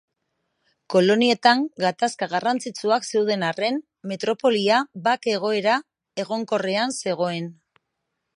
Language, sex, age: Basque, female, 40-49